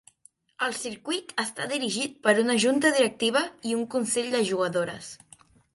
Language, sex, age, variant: Catalan, female, under 19, Central